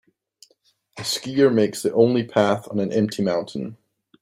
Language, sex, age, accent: English, male, 19-29, United States English